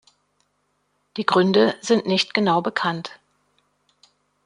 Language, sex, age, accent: German, female, 50-59, Deutschland Deutsch